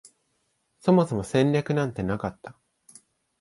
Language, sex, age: Japanese, male, 19-29